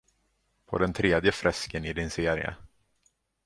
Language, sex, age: Swedish, male, 30-39